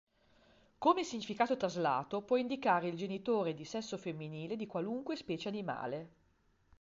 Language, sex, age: Italian, female, 50-59